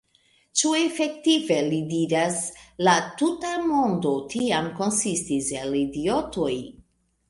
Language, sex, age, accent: Esperanto, female, 50-59, Internacia